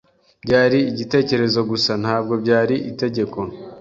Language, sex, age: Kinyarwanda, male, 19-29